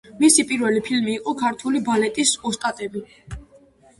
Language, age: Georgian, under 19